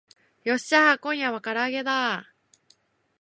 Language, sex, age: Japanese, female, 19-29